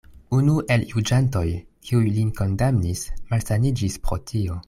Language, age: Esperanto, 19-29